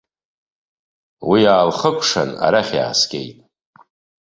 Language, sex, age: Abkhazian, male, 40-49